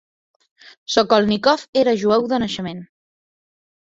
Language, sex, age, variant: Catalan, female, 19-29, Central